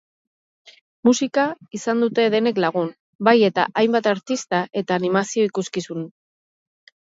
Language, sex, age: Basque, female, 40-49